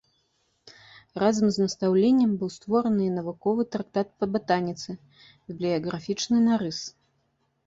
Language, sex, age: Belarusian, female, 40-49